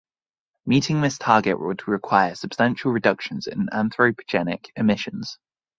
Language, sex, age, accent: English, male, 19-29, England English